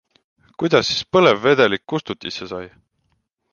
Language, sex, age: Estonian, male, 19-29